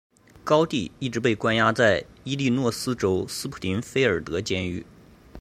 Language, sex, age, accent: Chinese, male, 30-39, 出生地：河南省